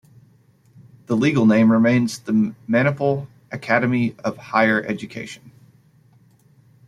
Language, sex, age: English, male, 30-39